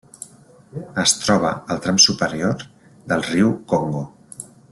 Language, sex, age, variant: Catalan, male, 40-49, Central